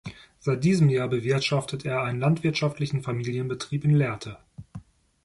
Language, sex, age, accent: German, male, 30-39, Deutschland Deutsch